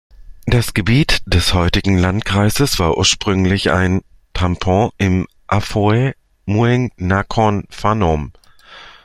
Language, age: German, 30-39